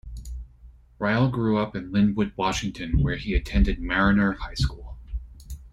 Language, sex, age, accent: English, male, 40-49, United States English